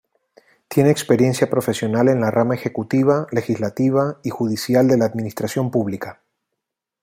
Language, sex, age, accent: Spanish, male, 40-49, España: Islas Canarias